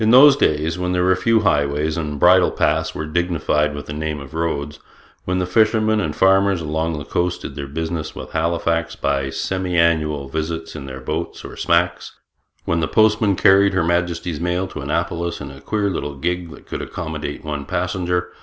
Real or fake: real